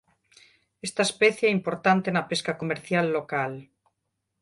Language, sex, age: Galician, female, 50-59